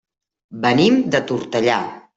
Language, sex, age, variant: Catalan, female, 50-59, Central